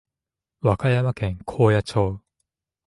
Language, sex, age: Japanese, male, 30-39